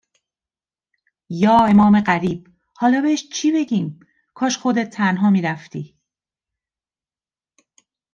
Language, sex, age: Persian, female, 40-49